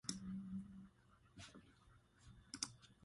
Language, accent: English, United States English